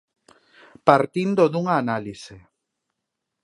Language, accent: Galician, Normativo (estándar)